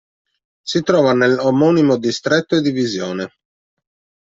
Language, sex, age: Italian, male, 30-39